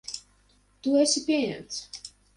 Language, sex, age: Latvian, male, under 19